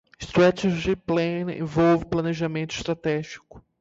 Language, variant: Portuguese, Portuguese (Brasil)